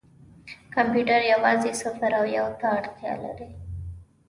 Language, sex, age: Pashto, female, 19-29